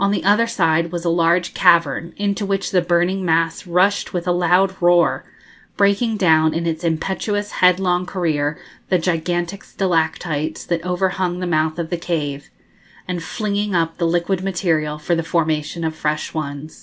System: none